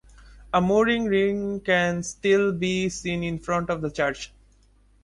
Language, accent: English, India and South Asia (India, Pakistan, Sri Lanka)